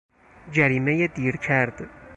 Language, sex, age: Persian, male, 30-39